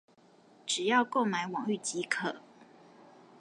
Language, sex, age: Chinese, female, 19-29